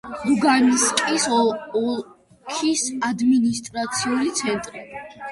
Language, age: Georgian, 19-29